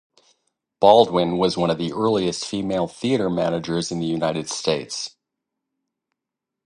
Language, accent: English, United States English